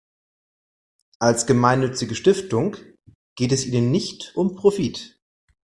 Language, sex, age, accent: German, male, 40-49, Deutschland Deutsch